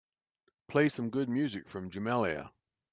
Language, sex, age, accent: English, male, 70-79, United States English